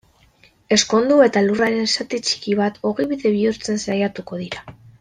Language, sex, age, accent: Basque, female, 19-29, Mendebalekoa (Araba, Bizkaia, Gipuzkoako mendebaleko herri batzuk)